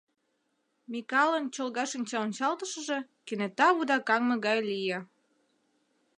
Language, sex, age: Mari, female, 30-39